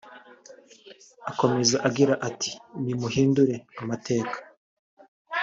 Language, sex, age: Kinyarwanda, male, 19-29